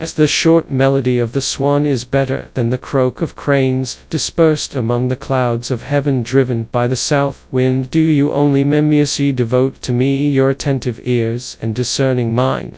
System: TTS, FastPitch